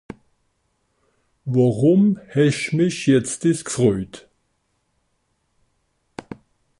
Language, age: Swiss German, 60-69